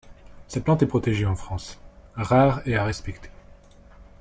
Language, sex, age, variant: French, male, 19-29, Français de métropole